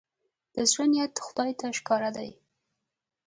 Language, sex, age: Pashto, female, 19-29